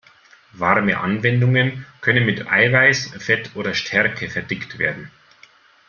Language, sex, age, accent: German, male, 40-49, Deutschland Deutsch